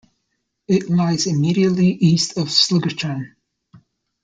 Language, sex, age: English, male, 40-49